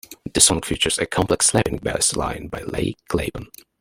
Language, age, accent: English, 19-29, England English